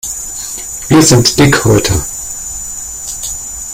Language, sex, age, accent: German, male, 40-49, Deutschland Deutsch